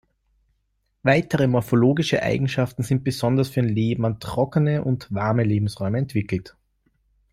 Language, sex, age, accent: German, male, 19-29, Österreichisches Deutsch